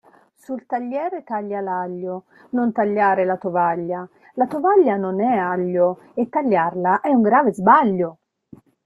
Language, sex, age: Italian, female, 40-49